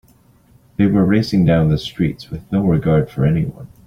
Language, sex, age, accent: English, male, 19-29, Canadian English